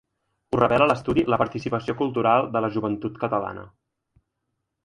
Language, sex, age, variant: Catalan, male, 19-29, Central